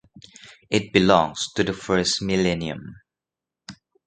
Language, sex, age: English, male, 19-29